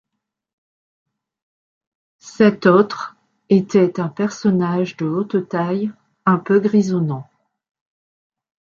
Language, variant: French, Français de métropole